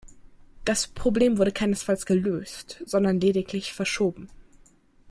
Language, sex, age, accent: German, female, 19-29, Deutschland Deutsch